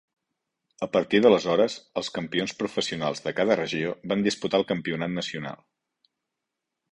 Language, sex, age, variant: Catalan, male, 40-49, Central